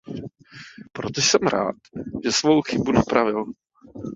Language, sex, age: Czech, male, 30-39